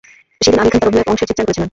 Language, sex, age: Bengali, female, 19-29